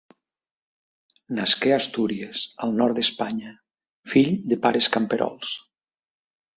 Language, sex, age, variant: Catalan, male, 50-59, Nord-Occidental